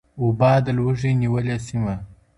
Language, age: Pashto, under 19